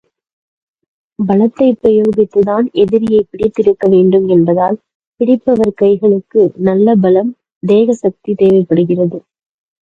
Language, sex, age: Tamil, female, 19-29